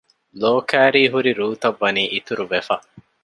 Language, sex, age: Divehi, male, 19-29